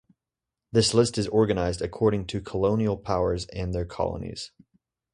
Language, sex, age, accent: English, male, 19-29, United States English